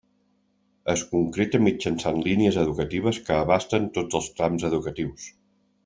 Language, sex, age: Catalan, male, 50-59